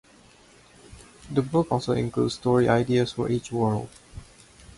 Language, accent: English, Filipino